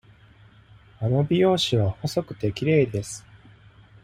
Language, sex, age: Japanese, male, 30-39